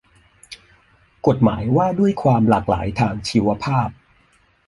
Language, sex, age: Thai, male, 40-49